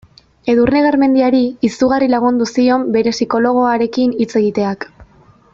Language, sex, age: Basque, female, 19-29